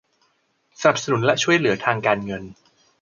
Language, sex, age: Thai, male, 40-49